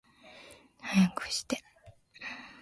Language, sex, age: Japanese, female, 19-29